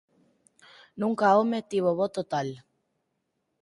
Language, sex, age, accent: Galician, female, 19-29, Normativo (estándar)